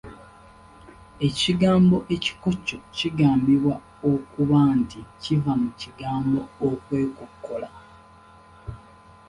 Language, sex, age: Ganda, male, 19-29